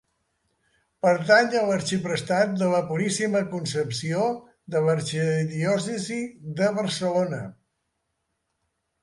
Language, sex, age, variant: Catalan, male, 70-79, Central